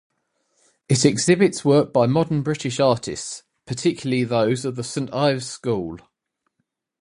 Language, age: English, 40-49